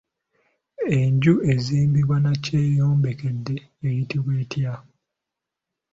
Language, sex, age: Ganda, male, 19-29